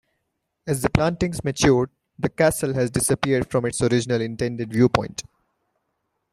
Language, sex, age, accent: English, male, 19-29, India and South Asia (India, Pakistan, Sri Lanka)